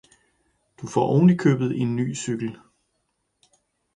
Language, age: Danish, 40-49